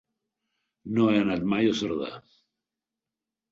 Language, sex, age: Catalan, male, 60-69